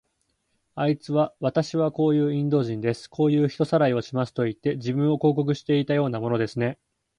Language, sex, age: Japanese, male, 19-29